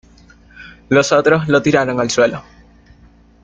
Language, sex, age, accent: Spanish, male, 19-29, Caribe: Cuba, Venezuela, Puerto Rico, República Dominicana, Panamá, Colombia caribeña, México caribeño, Costa del golfo de México